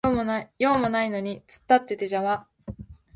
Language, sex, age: Japanese, female, 19-29